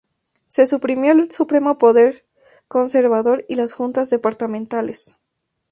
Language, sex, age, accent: Spanish, female, 19-29, México